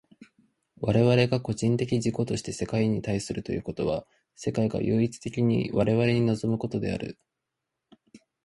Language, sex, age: Japanese, male, 19-29